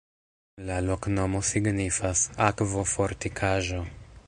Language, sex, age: Esperanto, male, 30-39